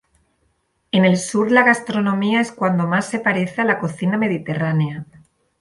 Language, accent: Spanish, España: Sur peninsular (Andalucia, Extremadura, Murcia)